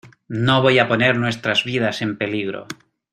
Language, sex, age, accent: Spanish, male, 30-39, España: Norte peninsular (Asturias, Castilla y León, Cantabria, País Vasco, Navarra, Aragón, La Rioja, Guadalajara, Cuenca)